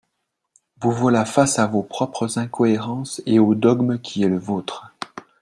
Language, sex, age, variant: French, male, 40-49, Français de métropole